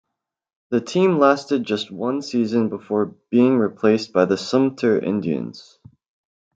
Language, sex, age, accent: English, male, 19-29, United States English